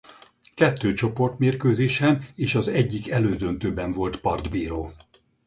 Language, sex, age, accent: Hungarian, male, 70-79, budapesti